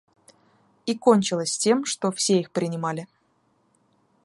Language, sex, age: Russian, female, 19-29